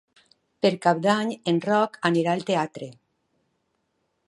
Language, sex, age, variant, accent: Catalan, female, 50-59, Valencià central, valencià